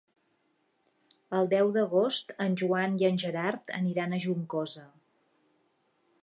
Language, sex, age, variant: Catalan, female, 40-49, Septentrional